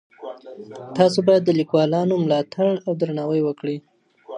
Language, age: Pashto, 19-29